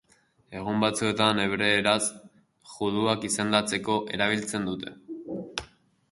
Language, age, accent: Basque, under 19, Erdialdekoa edo Nafarra (Gipuzkoa, Nafarroa)